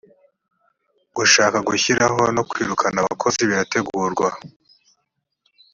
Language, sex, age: Kinyarwanda, male, 19-29